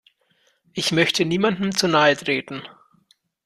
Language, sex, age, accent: German, male, 30-39, Deutschland Deutsch